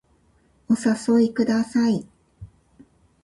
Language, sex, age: Japanese, female, 50-59